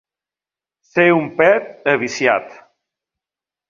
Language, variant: Catalan, Balear